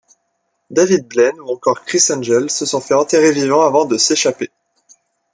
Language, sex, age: French, male, under 19